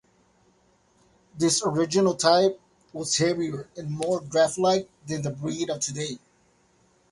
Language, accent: English, United States English